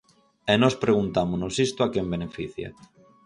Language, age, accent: Galician, 19-29, Normativo (estándar)